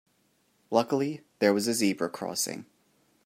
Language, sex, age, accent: English, male, 19-29, United States English